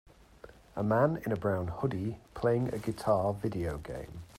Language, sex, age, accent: English, male, 30-39, England English